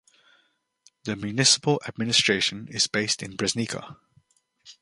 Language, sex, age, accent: English, male, 19-29, England English